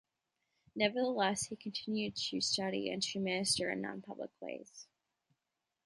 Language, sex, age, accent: English, female, 19-29, United States English